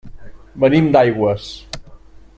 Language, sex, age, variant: Catalan, male, 40-49, Central